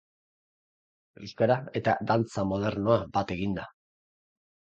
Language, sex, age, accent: Basque, male, 40-49, Mendebalekoa (Araba, Bizkaia, Gipuzkoako mendebaleko herri batzuk)